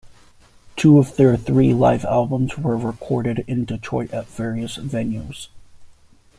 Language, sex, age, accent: English, male, 30-39, United States English